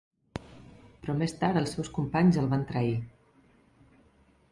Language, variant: Catalan, Central